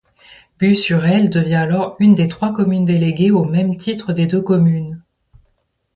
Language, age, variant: French, 30-39, Français de métropole